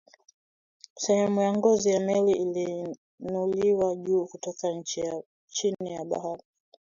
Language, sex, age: Swahili, female, 19-29